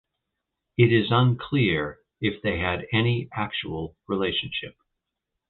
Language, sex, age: English, male, 50-59